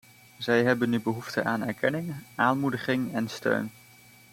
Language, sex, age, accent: Dutch, male, 19-29, Nederlands Nederlands